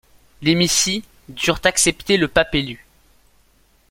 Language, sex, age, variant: French, male, under 19, Français de métropole